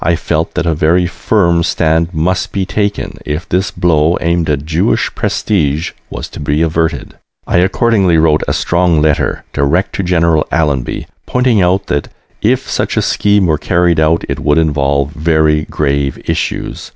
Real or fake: real